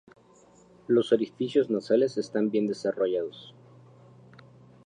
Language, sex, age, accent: Spanish, male, 19-29, México